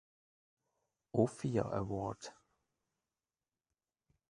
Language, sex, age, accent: German, male, 40-49, Schweizerdeutsch